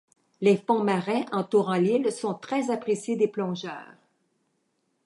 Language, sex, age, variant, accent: French, female, 70-79, Français d'Amérique du Nord, Français du Canada